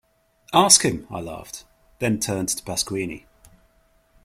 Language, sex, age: English, male, 50-59